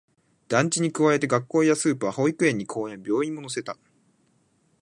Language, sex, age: Japanese, male, 19-29